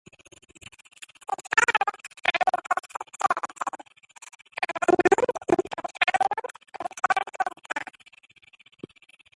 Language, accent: English, Welsh English